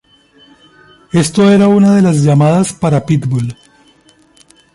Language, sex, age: Spanish, male, 50-59